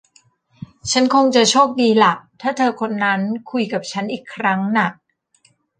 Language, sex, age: Thai, female, 40-49